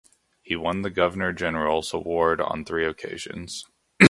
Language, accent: English, United States English